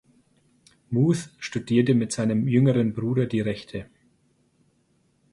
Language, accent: German, Deutschland Deutsch